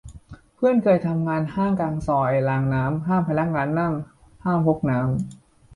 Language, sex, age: Thai, male, 19-29